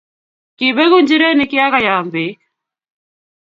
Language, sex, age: Kalenjin, female, 19-29